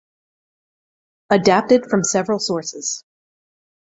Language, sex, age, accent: English, female, 40-49, United States English